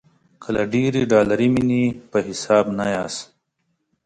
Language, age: Pashto, 30-39